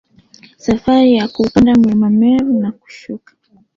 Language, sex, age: Swahili, female, 19-29